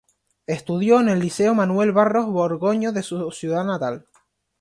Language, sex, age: Spanish, male, 19-29